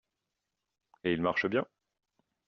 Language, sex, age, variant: French, male, 19-29, Français de métropole